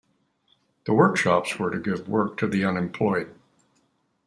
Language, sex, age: English, male, 80-89